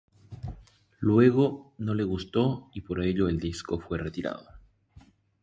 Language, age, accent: Spanish, 30-39, Rioplatense: Argentina, Uruguay, este de Bolivia, Paraguay